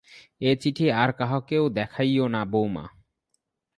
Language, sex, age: Bengali, male, 19-29